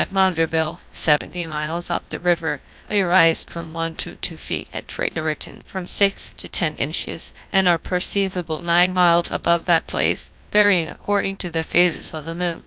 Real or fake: fake